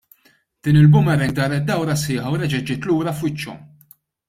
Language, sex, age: Maltese, male, 30-39